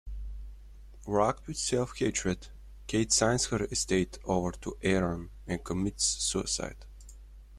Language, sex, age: English, male, 19-29